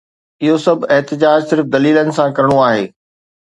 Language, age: Sindhi, 40-49